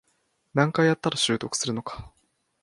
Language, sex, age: Japanese, male, 19-29